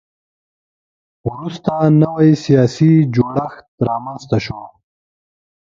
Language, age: Pashto, 19-29